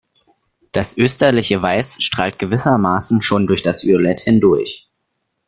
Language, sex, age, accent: German, male, under 19, Deutschland Deutsch